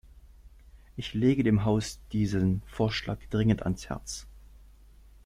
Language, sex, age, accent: German, male, 19-29, Deutschland Deutsch